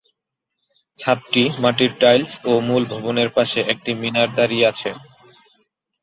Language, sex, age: Bengali, male, 19-29